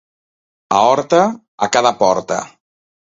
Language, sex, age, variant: Catalan, male, 40-49, Central